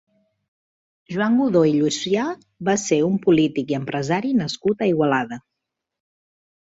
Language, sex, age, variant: Catalan, female, 40-49, Central